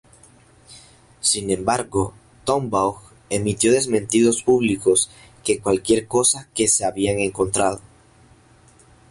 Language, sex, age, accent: Spanish, male, 19-29, Caribe: Cuba, Venezuela, Puerto Rico, República Dominicana, Panamá, Colombia caribeña, México caribeño, Costa del golfo de México; Andino-Pacífico: Colombia, Perú, Ecuador, oeste de Bolivia y Venezuela andina